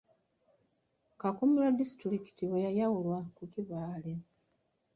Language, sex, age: Ganda, female, 40-49